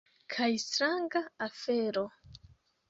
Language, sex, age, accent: Esperanto, female, 19-29, Internacia